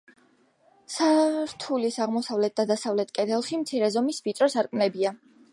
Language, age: Georgian, under 19